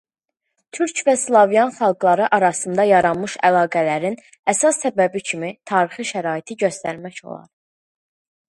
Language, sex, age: Azerbaijani, female, under 19